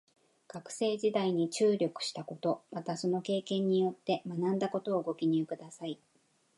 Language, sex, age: Japanese, female, 40-49